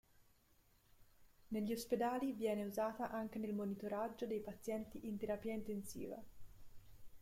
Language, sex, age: Italian, female, 19-29